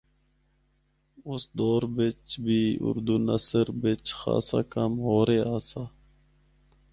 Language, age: Northern Hindko, 30-39